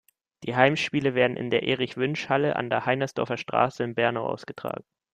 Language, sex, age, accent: German, male, 19-29, Deutschland Deutsch